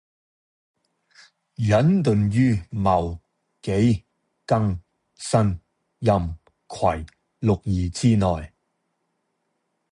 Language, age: Cantonese, 40-49